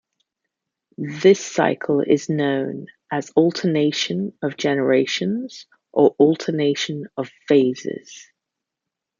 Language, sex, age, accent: English, female, 40-49, England English